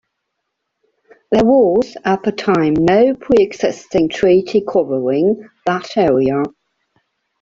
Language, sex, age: English, female, 40-49